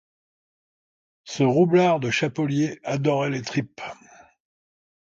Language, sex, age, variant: French, male, 60-69, Français de métropole